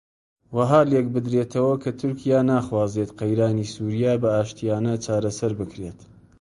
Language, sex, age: Central Kurdish, male, 30-39